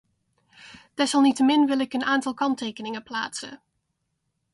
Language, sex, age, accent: Dutch, female, 30-39, Nederlands Nederlands